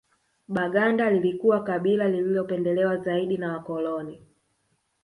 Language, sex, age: Swahili, female, 19-29